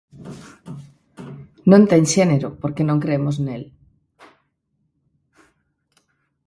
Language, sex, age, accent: Galician, female, 40-49, Normativo (estándar)